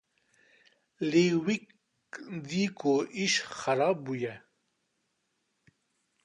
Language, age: Kurdish, 50-59